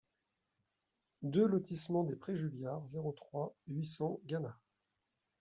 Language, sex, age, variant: French, male, 30-39, Français de métropole